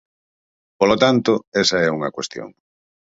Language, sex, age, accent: Galician, male, 40-49, Central (gheada)